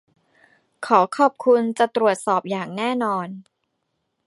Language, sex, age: Thai, female, 30-39